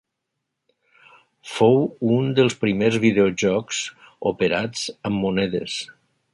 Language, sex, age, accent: Catalan, male, 60-69, valencià